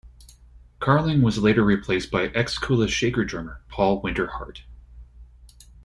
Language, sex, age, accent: English, male, 40-49, United States English